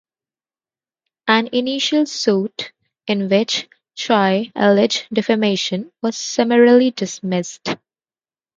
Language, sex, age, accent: English, female, 19-29, India and South Asia (India, Pakistan, Sri Lanka)